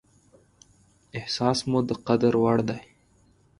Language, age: Pashto, 19-29